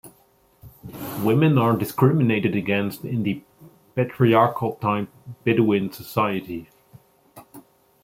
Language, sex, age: English, male, 30-39